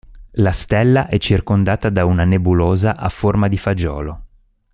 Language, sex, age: Italian, male, 40-49